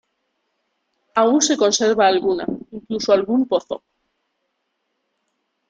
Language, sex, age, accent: Spanish, female, 30-39, España: Centro-Sur peninsular (Madrid, Toledo, Castilla-La Mancha)